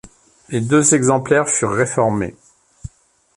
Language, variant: French, Français de métropole